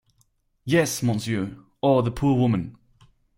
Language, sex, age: English, male, 19-29